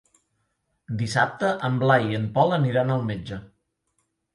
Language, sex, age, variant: Catalan, male, 30-39, Central